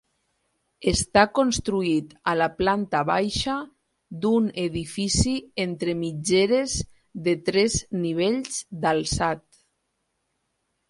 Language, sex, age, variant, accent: Catalan, female, 40-49, Tortosí, valencià